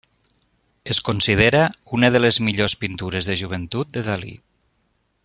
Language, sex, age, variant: Catalan, male, 50-59, Nord-Occidental